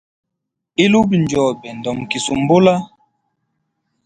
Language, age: Hemba, 30-39